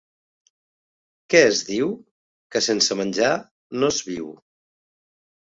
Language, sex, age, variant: Catalan, male, 50-59, Central